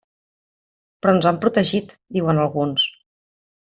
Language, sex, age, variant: Catalan, female, 30-39, Central